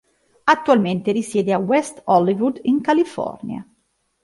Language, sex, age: Italian, female, 30-39